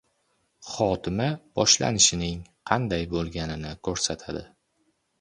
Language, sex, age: Uzbek, male, 19-29